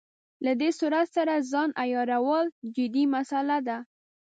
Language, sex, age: Pashto, female, 19-29